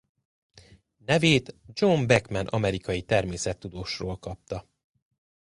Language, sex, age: Hungarian, male, 40-49